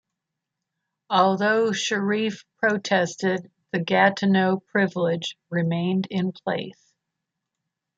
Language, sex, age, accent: English, female, 60-69, United States English